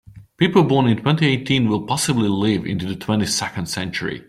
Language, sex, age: English, male, 30-39